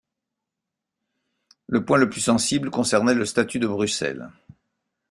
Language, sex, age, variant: French, male, 60-69, Français de métropole